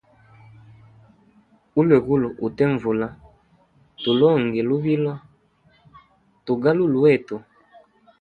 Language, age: Hemba, 19-29